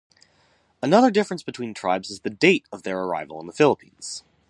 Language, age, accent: English, under 19, United States English